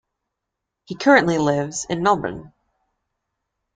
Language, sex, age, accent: English, female, 19-29, United States English